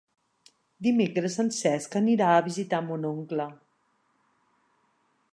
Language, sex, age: Catalan, female, 50-59